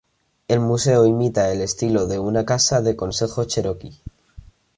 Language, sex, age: Spanish, male, under 19